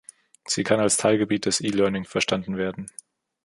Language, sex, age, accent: German, male, 19-29, Deutschland Deutsch